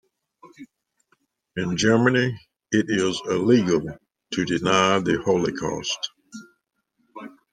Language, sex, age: English, male, 70-79